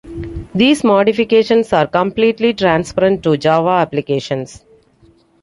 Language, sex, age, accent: English, female, 40-49, India and South Asia (India, Pakistan, Sri Lanka)